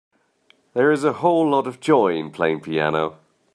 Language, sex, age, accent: English, male, 30-39, England English